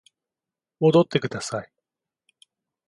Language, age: Japanese, 50-59